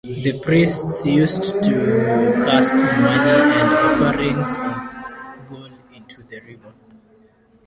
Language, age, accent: English, 19-29, Kenyan English